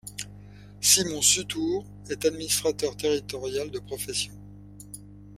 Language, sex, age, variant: French, male, 60-69, Français de métropole